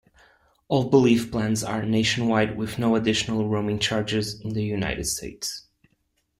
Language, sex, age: English, male, 30-39